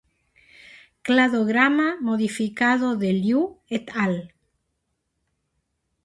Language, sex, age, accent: Spanish, female, 60-69, Rioplatense: Argentina, Uruguay, este de Bolivia, Paraguay